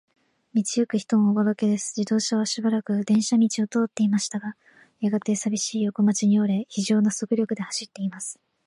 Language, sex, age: Japanese, female, 19-29